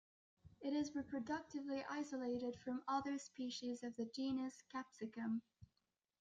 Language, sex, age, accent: English, female, under 19, England English